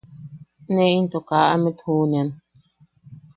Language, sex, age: Yaqui, female, 30-39